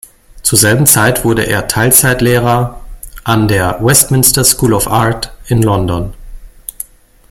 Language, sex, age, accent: German, male, 40-49, Deutschland Deutsch